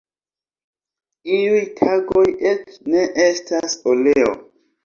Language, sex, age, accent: Esperanto, male, 19-29, Internacia